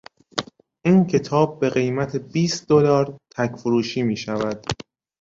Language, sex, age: Persian, male, 19-29